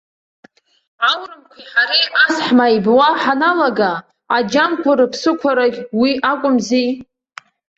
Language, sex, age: Abkhazian, female, under 19